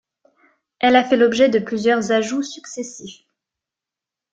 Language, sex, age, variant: French, female, 19-29, Français de métropole